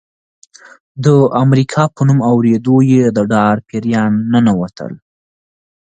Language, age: Pashto, 19-29